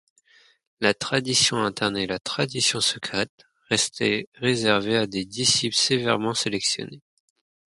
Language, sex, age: French, male, 19-29